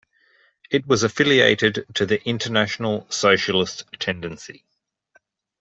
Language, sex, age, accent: English, male, 40-49, Australian English